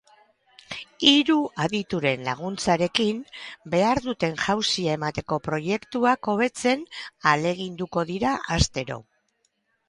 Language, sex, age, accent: Basque, female, 60-69, Erdialdekoa edo Nafarra (Gipuzkoa, Nafarroa)